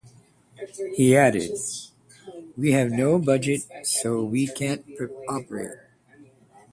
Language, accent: English, United States English